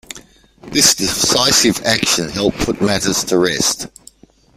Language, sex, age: English, male, 60-69